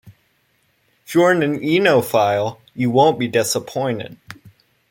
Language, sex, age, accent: English, male, under 19, United States English